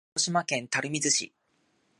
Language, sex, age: Japanese, male, 19-29